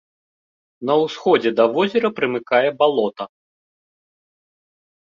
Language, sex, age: Belarusian, male, 19-29